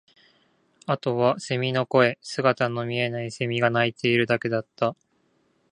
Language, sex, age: Japanese, male, 19-29